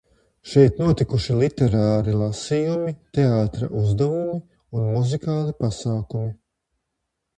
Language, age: Latvian, 50-59